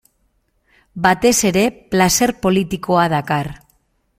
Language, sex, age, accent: Basque, female, 19-29, Mendebalekoa (Araba, Bizkaia, Gipuzkoako mendebaleko herri batzuk)